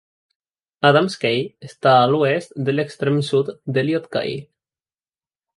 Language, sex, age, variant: Catalan, male, 19-29, Central